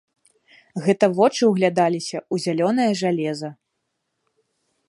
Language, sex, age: Belarusian, female, 19-29